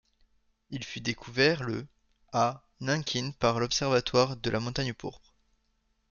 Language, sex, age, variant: French, male, 19-29, Français de métropole